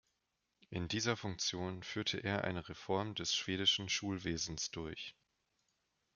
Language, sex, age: German, male, 19-29